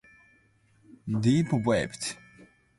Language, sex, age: English, male, 19-29